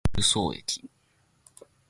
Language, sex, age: Japanese, male, 19-29